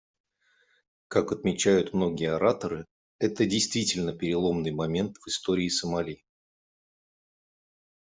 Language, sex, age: Russian, male, 40-49